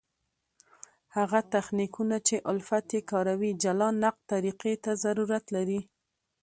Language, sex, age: Pashto, female, 19-29